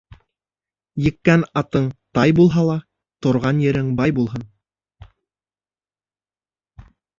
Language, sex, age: Bashkir, male, 19-29